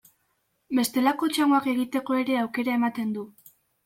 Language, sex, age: Basque, female, under 19